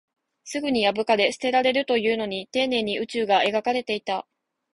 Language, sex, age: Japanese, female, 19-29